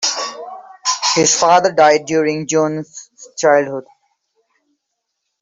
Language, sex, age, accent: English, male, 19-29, India and South Asia (India, Pakistan, Sri Lanka)